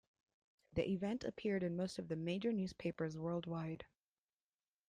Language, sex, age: English, female, 40-49